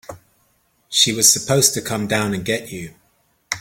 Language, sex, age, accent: English, male, 40-49, England English